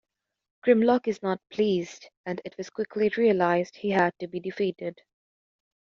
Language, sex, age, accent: English, female, under 19, United States English